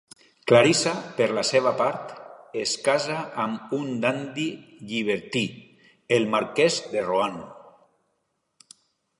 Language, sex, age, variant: Catalan, male, 50-59, Alacantí